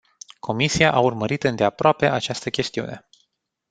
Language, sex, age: Romanian, male, 30-39